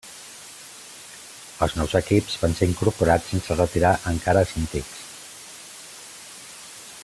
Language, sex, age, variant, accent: Catalan, male, 50-59, Central, central